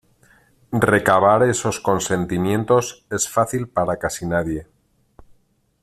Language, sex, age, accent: Spanish, male, 40-49, España: Centro-Sur peninsular (Madrid, Toledo, Castilla-La Mancha)